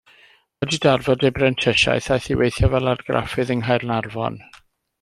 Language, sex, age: Welsh, male, 50-59